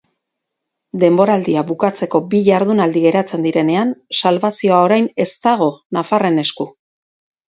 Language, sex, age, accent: Basque, female, 40-49, Erdialdekoa edo Nafarra (Gipuzkoa, Nafarroa)